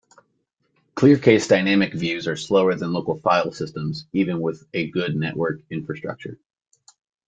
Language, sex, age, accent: English, male, 19-29, United States English